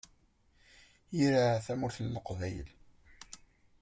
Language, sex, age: Kabyle, male, 19-29